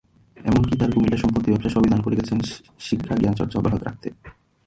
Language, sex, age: Bengali, male, 19-29